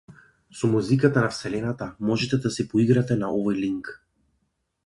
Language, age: Macedonian, 19-29